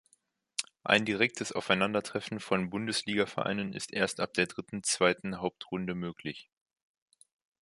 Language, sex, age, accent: German, male, 19-29, Deutschland Deutsch